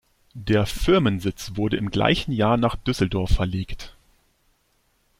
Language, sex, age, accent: German, male, 30-39, Deutschland Deutsch